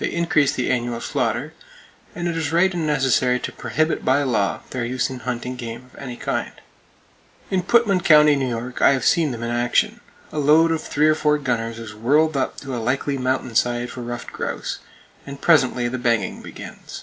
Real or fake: real